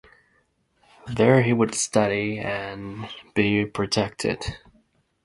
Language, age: English, 19-29